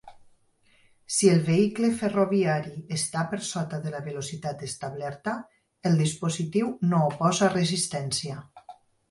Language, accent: Catalan, valencià